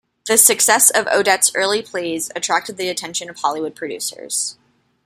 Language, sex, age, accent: English, female, 19-29, United States English